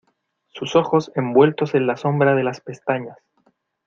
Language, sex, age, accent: Spanish, male, 19-29, Chileno: Chile, Cuyo